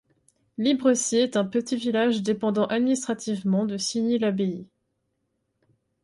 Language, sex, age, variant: French, female, 19-29, Français de métropole